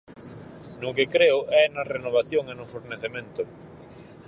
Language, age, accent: Galician, 19-29, Central (gheada)